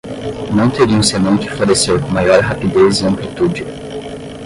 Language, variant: Portuguese, Portuguese (Brasil)